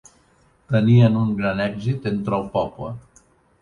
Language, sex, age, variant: Catalan, male, 60-69, Central